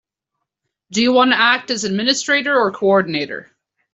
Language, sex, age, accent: English, female, 19-29, Canadian English